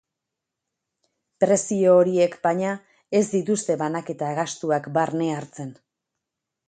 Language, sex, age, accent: Basque, female, 30-39, Mendebalekoa (Araba, Bizkaia, Gipuzkoako mendebaleko herri batzuk)